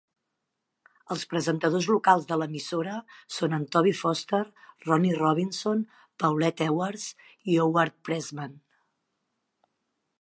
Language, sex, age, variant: Catalan, female, 40-49, Central